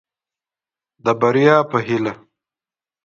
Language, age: Pashto, 40-49